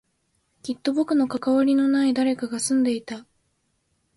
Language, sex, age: Japanese, female, under 19